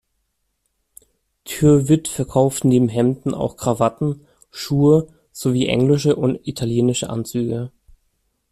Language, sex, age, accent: German, male, 19-29, Deutschland Deutsch